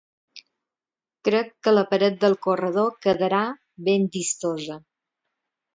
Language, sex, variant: Catalan, female, Balear